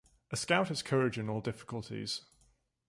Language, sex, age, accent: English, male, 19-29, England English